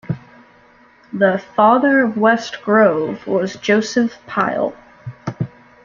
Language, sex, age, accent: English, female, 19-29, United States English